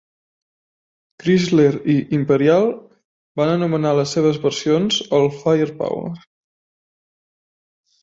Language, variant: Catalan, Central